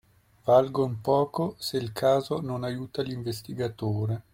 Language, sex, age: Italian, male, 40-49